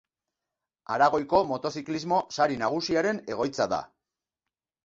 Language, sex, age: Basque, male, 40-49